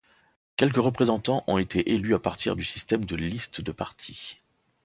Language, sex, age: French, male, 40-49